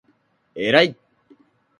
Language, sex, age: Japanese, male, 19-29